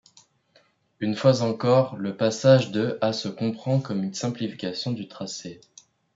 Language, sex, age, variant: French, male, under 19, Français de métropole